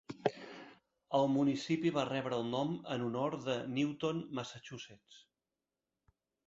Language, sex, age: Catalan, male, 50-59